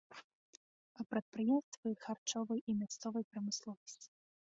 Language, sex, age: Belarusian, female, under 19